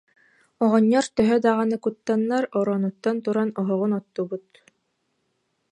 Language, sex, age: Yakut, female, 19-29